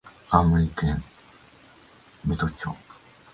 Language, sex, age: Japanese, male, 50-59